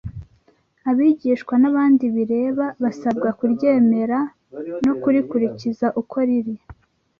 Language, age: Kinyarwanda, 19-29